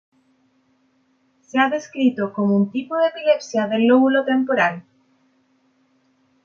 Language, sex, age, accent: Spanish, female, 30-39, Chileno: Chile, Cuyo